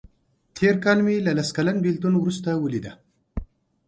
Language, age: Pashto, 30-39